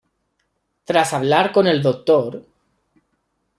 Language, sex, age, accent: Spanish, male, 30-39, España: Sur peninsular (Andalucia, Extremadura, Murcia)